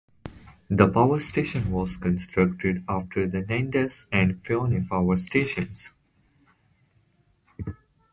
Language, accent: English, England English